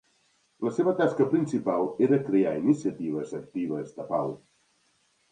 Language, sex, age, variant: Catalan, male, 40-49, Central